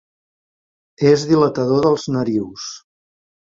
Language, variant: Catalan, Central